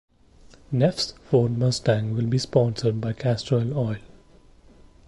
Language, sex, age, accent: English, male, 19-29, India and South Asia (India, Pakistan, Sri Lanka)